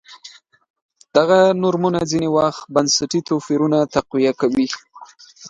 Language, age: Pashto, 19-29